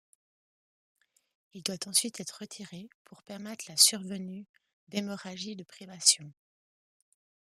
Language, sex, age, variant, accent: French, female, 30-39, Français d'Europe, Français de Suisse